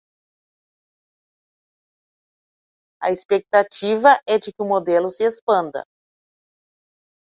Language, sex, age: Portuguese, female, 50-59